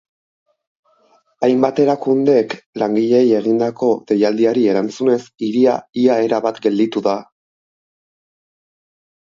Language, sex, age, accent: Basque, male, 19-29, Erdialdekoa edo Nafarra (Gipuzkoa, Nafarroa)